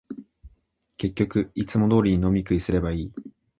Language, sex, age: Japanese, male, 19-29